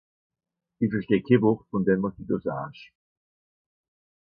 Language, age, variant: Swiss German, 60-69, Nordniederàlemmànisch (Rishoffe, Zàwere, Bùsswìller, Hawenau, Brüemt, Stroossbùri, Molse, Dàmbàch, Schlettstàtt, Pfàlzbùri usw.)